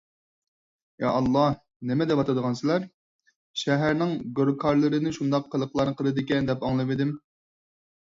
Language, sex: Uyghur, male